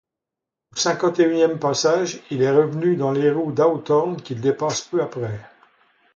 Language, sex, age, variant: French, male, 70-79, Français de métropole